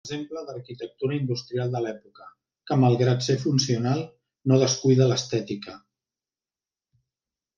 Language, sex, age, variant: Catalan, male, 50-59, Central